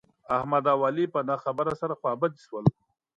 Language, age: Pashto, under 19